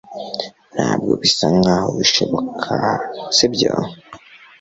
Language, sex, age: Kinyarwanda, male, 19-29